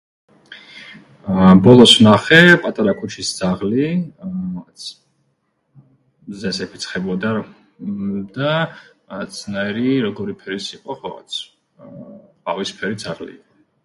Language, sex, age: Georgian, male, 30-39